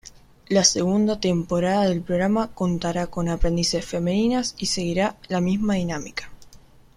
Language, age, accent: Spanish, under 19, Rioplatense: Argentina, Uruguay, este de Bolivia, Paraguay